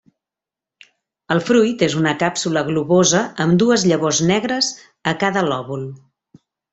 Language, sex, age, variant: Catalan, female, 40-49, Central